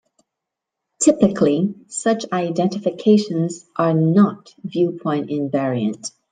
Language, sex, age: English, female, 50-59